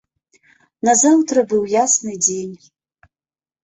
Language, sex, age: Belarusian, female, 50-59